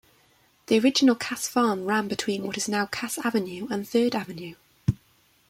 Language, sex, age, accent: English, female, 19-29, England English